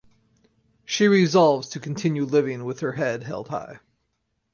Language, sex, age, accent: English, male, 30-39, United States English